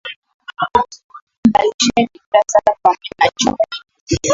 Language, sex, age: Swahili, female, 19-29